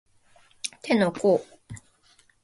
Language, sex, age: Japanese, female, 19-29